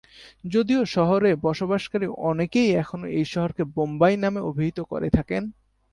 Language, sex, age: Bengali, male, 19-29